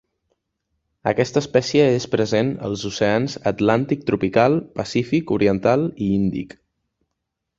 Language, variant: Catalan, Central